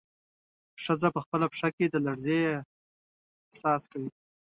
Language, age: Pashto, 19-29